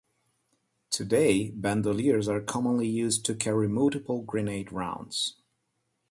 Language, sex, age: English, male, 30-39